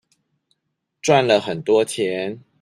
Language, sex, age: Chinese, male, 50-59